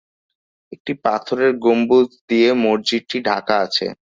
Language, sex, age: Bengali, male, under 19